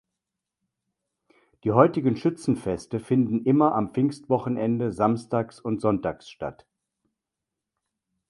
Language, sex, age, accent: German, male, 60-69, Deutschland Deutsch